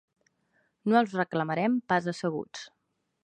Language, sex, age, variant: Catalan, female, 19-29, Central